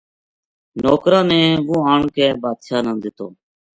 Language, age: Gujari, 40-49